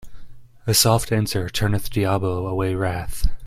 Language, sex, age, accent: English, male, 19-29, United States English